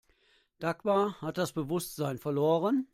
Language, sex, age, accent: German, male, 50-59, Deutschland Deutsch